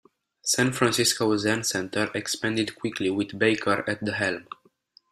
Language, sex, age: English, male, under 19